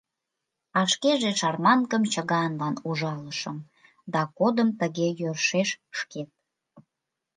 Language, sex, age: Mari, female, 19-29